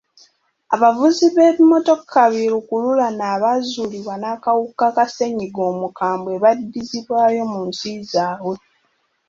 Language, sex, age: Ganda, female, 19-29